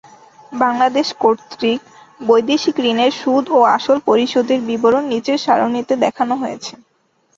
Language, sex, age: Bengali, female, under 19